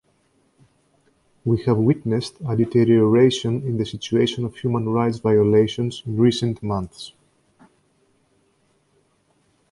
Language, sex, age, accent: English, male, 30-39, United States English